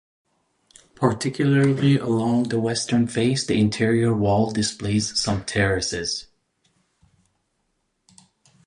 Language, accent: English, Canadian English